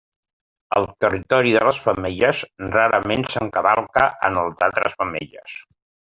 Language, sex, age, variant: Catalan, male, 60-69, Nord-Occidental